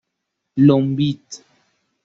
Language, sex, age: Persian, male, 19-29